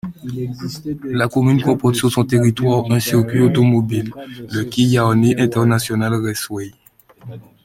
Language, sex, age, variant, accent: French, male, 19-29, Français des départements et régions d'outre-mer, Français de Guadeloupe